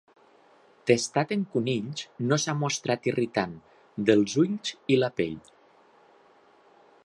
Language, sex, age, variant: Catalan, male, 40-49, Nord-Occidental